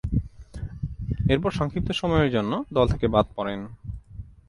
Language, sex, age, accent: Bengali, male, 19-29, Native